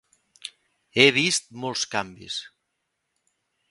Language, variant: Catalan, Nord-Occidental